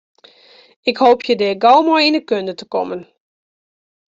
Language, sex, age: Western Frisian, female, 40-49